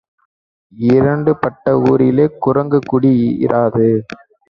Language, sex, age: Tamil, male, 19-29